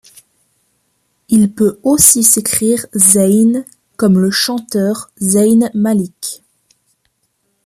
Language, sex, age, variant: French, female, 19-29, Français de métropole